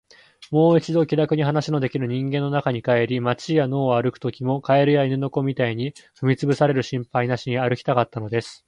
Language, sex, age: Japanese, male, 19-29